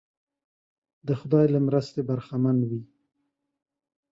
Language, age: Pashto, 30-39